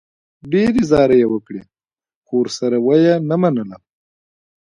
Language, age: Pashto, 30-39